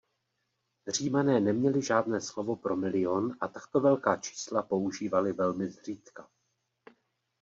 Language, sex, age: Czech, male, 40-49